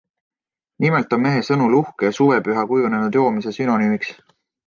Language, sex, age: Estonian, male, 19-29